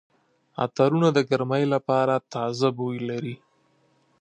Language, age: Pashto, 19-29